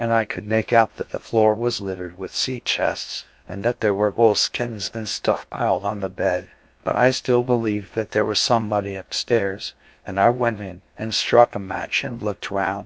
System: TTS, GlowTTS